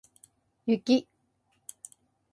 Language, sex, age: Japanese, female, 50-59